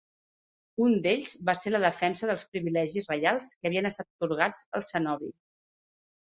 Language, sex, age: Catalan, female, 40-49